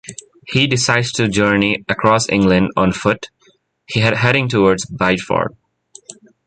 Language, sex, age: English, male, 19-29